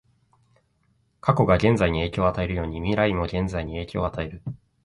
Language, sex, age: Japanese, male, 19-29